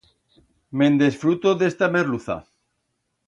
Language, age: Aragonese, 50-59